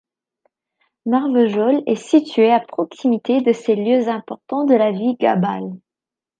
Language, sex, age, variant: French, female, 19-29, Français de métropole